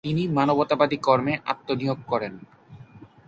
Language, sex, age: Bengali, male, under 19